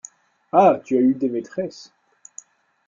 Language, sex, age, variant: French, male, 19-29, Français de métropole